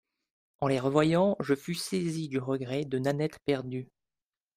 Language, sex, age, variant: French, male, 19-29, Français de métropole